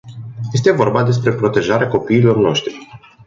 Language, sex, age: Romanian, male, 19-29